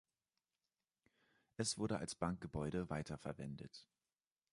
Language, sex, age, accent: German, male, 30-39, Deutschland Deutsch